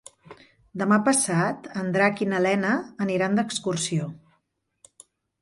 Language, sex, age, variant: Catalan, female, 40-49, Central